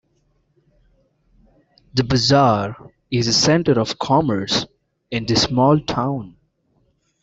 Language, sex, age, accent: English, male, 19-29, India and South Asia (India, Pakistan, Sri Lanka)